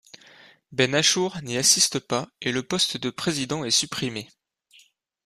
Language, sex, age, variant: French, male, 19-29, Français de métropole